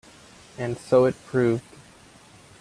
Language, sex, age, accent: English, male, 19-29, United States English